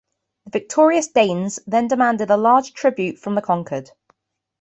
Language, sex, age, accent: English, female, 30-39, England English